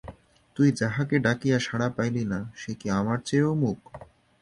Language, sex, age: Bengali, male, 19-29